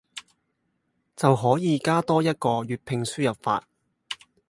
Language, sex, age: Cantonese, male, 19-29